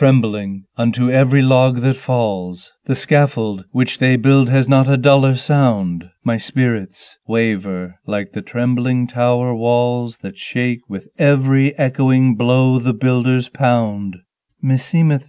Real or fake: real